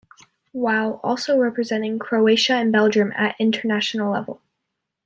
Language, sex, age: English, female, under 19